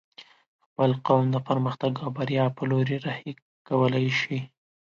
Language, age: Pashto, 19-29